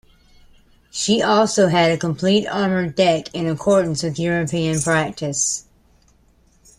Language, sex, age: English, female, 40-49